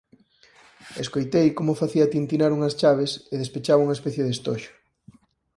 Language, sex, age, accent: Galician, male, 30-39, Normativo (estándar)